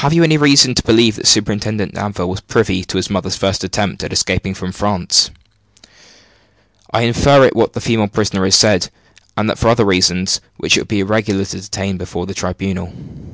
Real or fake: real